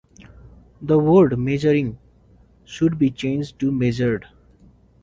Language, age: English, 19-29